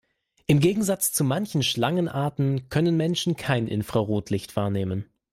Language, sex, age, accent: German, male, 19-29, Deutschland Deutsch